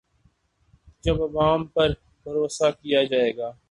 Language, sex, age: Urdu, male, 19-29